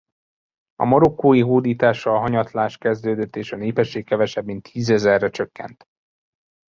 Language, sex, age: Hungarian, male, 19-29